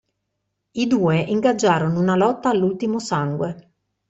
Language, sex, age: Italian, female, 40-49